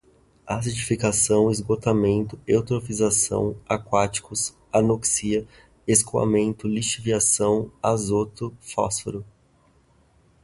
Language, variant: Portuguese, Portuguese (Brasil)